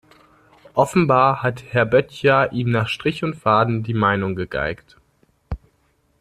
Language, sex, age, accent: German, male, 19-29, Deutschland Deutsch